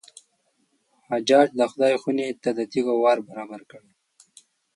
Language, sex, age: Pashto, male, 19-29